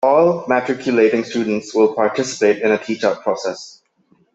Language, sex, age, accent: English, male, 19-29, England English